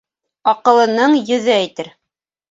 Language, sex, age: Bashkir, female, 40-49